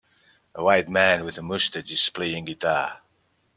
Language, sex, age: English, male, 30-39